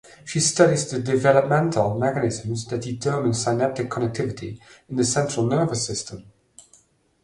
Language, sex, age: English, male, 40-49